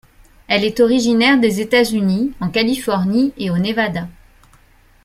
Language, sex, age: French, female, 40-49